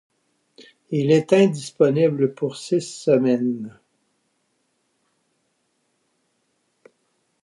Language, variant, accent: French, Français d'Amérique du Nord, Français du Canada